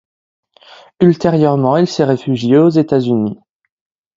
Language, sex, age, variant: French, male, under 19, Français de métropole